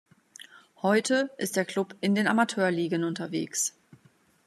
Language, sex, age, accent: German, female, 40-49, Deutschland Deutsch